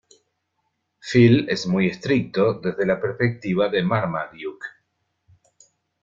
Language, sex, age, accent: Spanish, male, 50-59, Rioplatense: Argentina, Uruguay, este de Bolivia, Paraguay